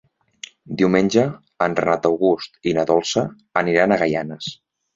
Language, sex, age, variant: Catalan, male, 19-29, Central